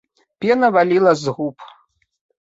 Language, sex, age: Belarusian, female, 40-49